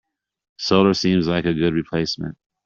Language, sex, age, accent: English, male, 50-59, United States English